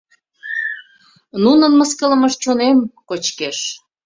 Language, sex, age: Mari, female, 40-49